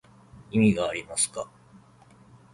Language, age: Japanese, 19-29